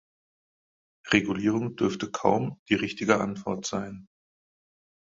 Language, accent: German, Deutschland Deutsch